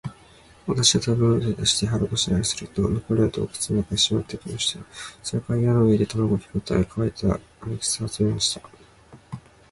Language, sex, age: Japanese, male, 19-29